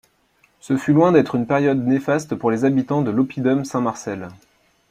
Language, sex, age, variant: French, male, 19-29, Français de métropole